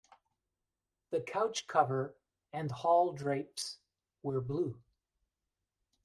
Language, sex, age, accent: English, male, 50-59, United States English